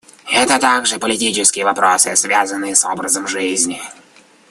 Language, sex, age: Russian, male, 19-29